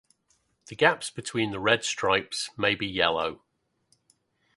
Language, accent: English, England English